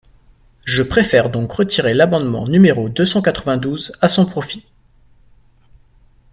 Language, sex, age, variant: French, male, 19-29, Français de métropole